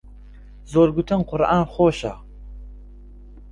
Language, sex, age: Central Kurdish, male, 19-29